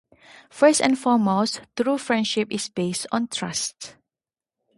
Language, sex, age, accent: English, female, 30-39, Malaysian English